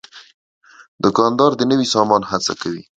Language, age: Pashto, 19-29